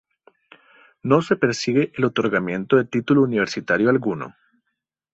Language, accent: Spanish, Andino-Pacífico: Colombia, Perú, Ecuador, oeste de Bolivia y Venezuela andina